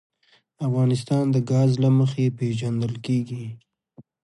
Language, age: Pashto, 30-39